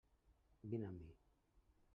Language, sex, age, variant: Catalan, male, 50-59, Central